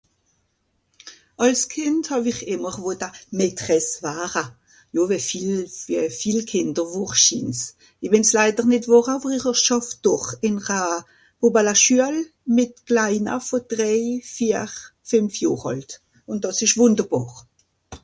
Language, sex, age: Swiss German, female, 50-59